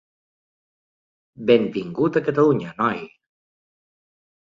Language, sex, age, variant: Catalan, male, 30-39, Balear